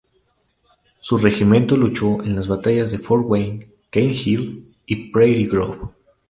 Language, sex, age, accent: Spanish, male, 19-29, México